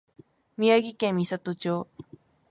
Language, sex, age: Japanese, female, 19-29